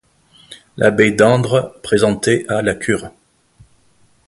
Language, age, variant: French, 50-59, Français de métropole